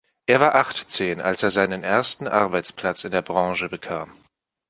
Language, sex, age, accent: German, male, 19-29, Deutschland Deutsch